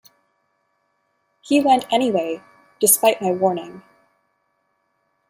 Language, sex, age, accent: English, female, 30-39, United States English